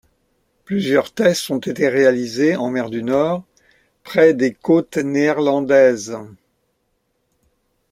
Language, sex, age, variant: French, male, 70-79, Français de métropole